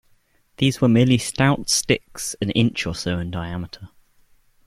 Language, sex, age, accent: English, male, under 19, England English